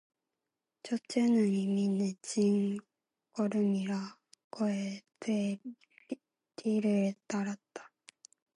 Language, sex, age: Korean, female, 19-29